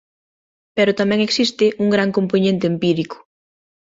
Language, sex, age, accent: Galician, female, 19-29, Normativo (estándar)